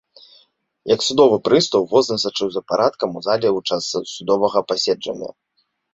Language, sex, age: Belarusian, male, 19-29